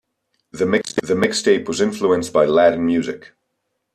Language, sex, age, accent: English, male, 30-39, United States English